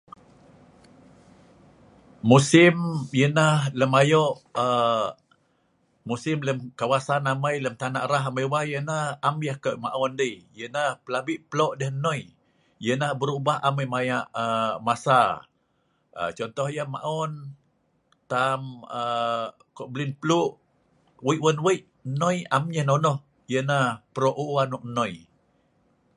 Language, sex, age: Sa'ban, male, 60-69